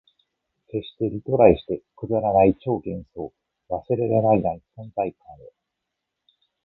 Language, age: Japanese, 50-59